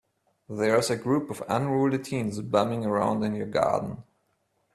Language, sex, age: English, male, 19-29